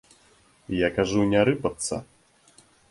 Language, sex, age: Belarusian, male, 30-39